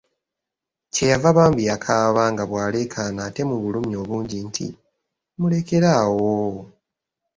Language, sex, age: Ganda, male, 19-29